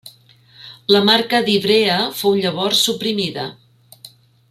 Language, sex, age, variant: Catalan, female, 50-59, Central